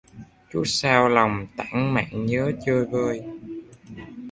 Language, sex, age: Vietnamese, male, 19-29